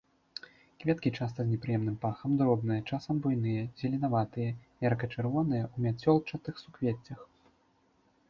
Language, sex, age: Belarusian, male, 19-29